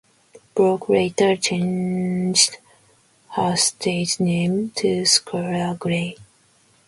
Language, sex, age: English, female, 19-29